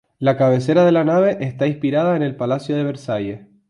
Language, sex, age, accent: Spanish, male, 19-29, España: Sur peninsular (Andalucia, Extremadura, Murcia)